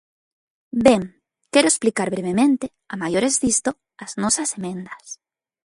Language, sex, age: Galician, female, 30-39